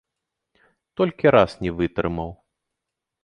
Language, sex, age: Belarusian, male, 30-39